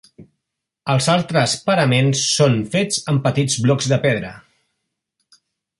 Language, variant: Catalan, Central